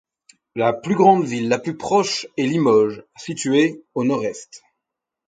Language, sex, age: French, male, 30-39